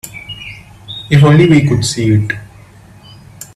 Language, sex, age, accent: English, male, 19-29, India and South Asia (India, Pakistan, Sri Lanka)